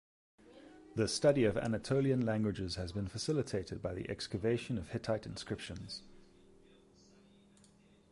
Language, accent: English, Southern African (South Africa, Zimbabwe, Namibia)